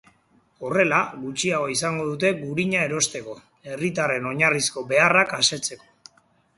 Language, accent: Basque, Mendebalekoa (Araba, Bizkaia, Gipuzkoako mendebaleko herri batzuk)